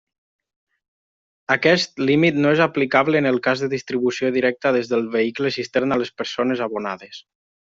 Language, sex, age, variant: Catalan, male, 19-29, Nord-Occidental